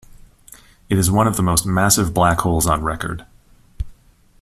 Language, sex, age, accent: English, male, 30-39, Canadian English